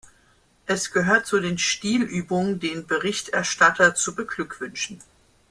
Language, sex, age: German, male, 50-59